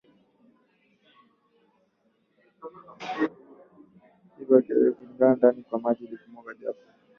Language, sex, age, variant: Swahili, male, 19-29, Kiswahili cha Bara ya Kenya